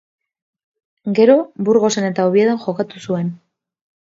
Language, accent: Basque, Mendebalekoa (Araba, Bizkaia, Gipuzkoako mendebaleko herri batzuk)